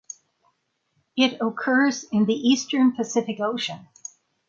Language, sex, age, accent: English, female, 80-89, United States English